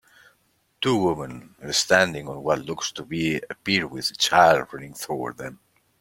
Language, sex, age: English, male, 30-39